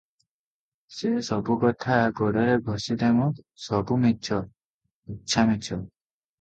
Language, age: Odia, 19-29